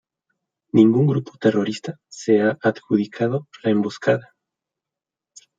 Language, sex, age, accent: Spanish, male, 19-29, México